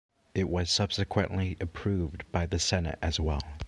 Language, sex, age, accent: English, male, 19-29, United States English